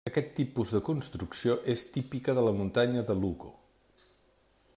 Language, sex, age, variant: Catalan, male, 50-59, Central